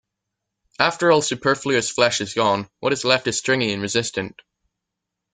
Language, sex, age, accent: English, male, under 19, Irish English